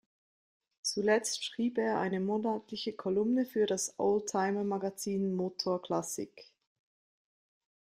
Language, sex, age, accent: German, female, 30-39, Schweizerdeutsch